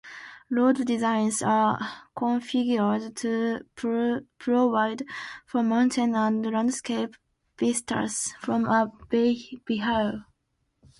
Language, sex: English, female